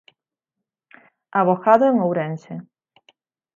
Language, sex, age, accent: Galician, female, 19-29, Atlántico (seseo e gheada); Normativo (estándar)